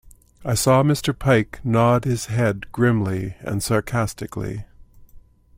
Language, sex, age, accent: English, male, 60-69, Canadian English